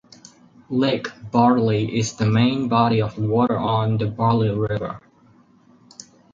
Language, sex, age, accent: English, male, under 19, United States English